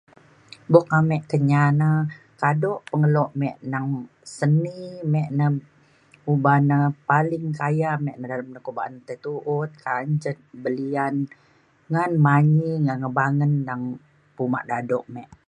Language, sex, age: Mainstream Kenyah, female, 60-69